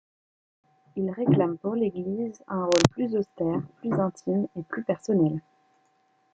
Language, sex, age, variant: French, female, 19-29, Français de métropole